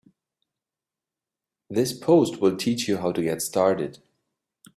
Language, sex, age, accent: English, male, 50-59, England English